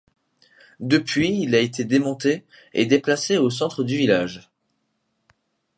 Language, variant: French, Français de métropole